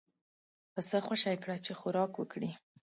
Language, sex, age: Pashto, female, 19-29